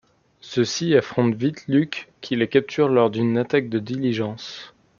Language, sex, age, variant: French, male, 19-29, Français de métropole